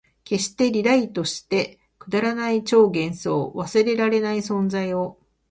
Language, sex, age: Japanese, female, 50-59